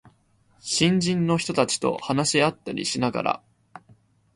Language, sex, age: Japanese, male, 19-29